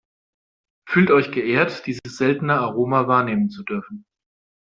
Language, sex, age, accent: German, male, 30-39, Deutschland Deutsch